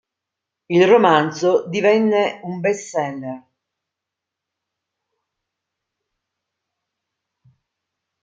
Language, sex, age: Italian, female, 50-59